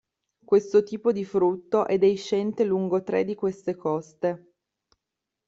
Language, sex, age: Italian, female, 30-39